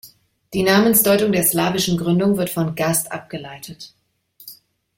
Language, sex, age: German, female, 30-39